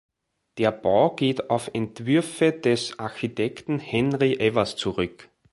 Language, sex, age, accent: German, male, 40-49, Österreichisches Deutsch